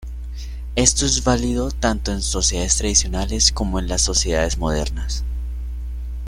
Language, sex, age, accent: Spanish, male, 19-29, Andino-Pacífico: Colombia, Perú, Ecuador, oeste de Bolivia y Venezuela andina